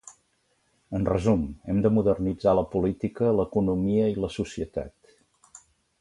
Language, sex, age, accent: Catalan, male, 60-69, Oriental